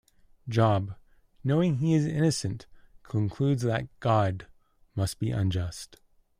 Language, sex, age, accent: English, male, 30-39, Canadian English